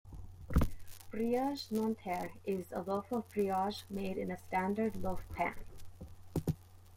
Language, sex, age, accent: English, female, 30-39, United States English